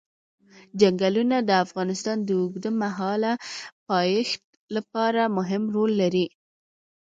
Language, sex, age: Pashto, female, 19-29